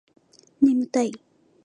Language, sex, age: Japanese, female, 19-29